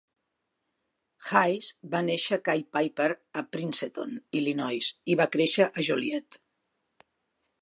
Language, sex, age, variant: Catalan, female, 60-69, Central